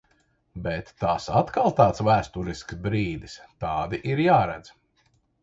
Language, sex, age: Latvian, male, 50-59